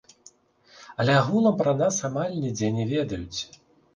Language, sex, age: Belarusian, male, 30-39